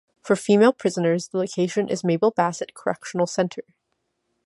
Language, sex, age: English, female, 19-29